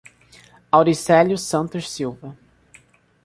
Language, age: Portuguese, under 19